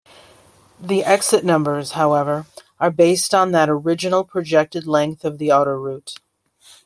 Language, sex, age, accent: English, female, 40-49, United States English